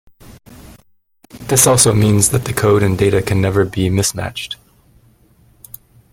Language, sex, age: English, male, 30-39